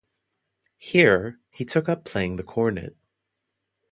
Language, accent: English, Southern African (South Africa, Zimbabwe, Namibia)